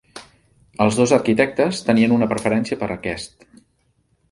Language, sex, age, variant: Catalan, male, 50-59, Central